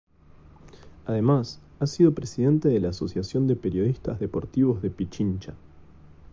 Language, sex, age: Spanish, male, 19-29